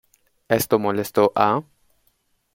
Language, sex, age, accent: Spanish, male, 19-29, Andino-Pacífico: Colombia, Perú, Ecuador, oeste de Bolivia y Venezuela andina